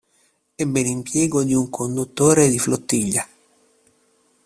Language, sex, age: Italian, male, 30-39